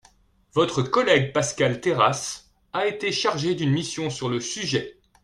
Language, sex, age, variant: French, male, 30-39, Français de métropole